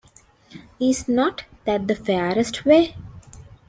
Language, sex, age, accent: English, female, 19-29, India and South Asia (India, Pakistan, Sri Lanka)